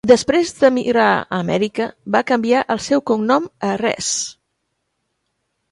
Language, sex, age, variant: Catalan, female, 70-79, Central